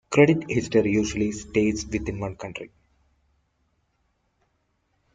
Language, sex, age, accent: English, male, 19-29, India and South Asia (India, Pakistan, Sri Lanka)